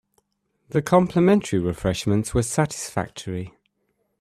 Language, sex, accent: English, male, England English